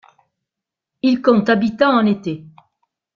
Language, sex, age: French, female, 60-69